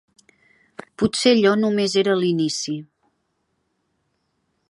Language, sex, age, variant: Catalan, female, 40-49, Central